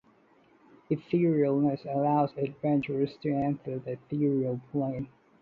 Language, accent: English, India and South Asia (India, Pakistan, Sri Lanka)